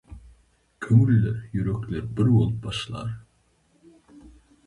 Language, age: Turkmen, 19-29